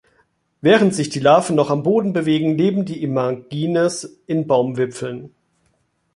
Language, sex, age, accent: German, male, 30-39, Deutschland Deutsch